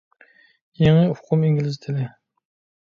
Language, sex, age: Uyghur, male, 30-39